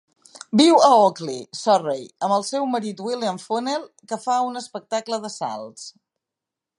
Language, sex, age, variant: Catalan, female, 50-59, Central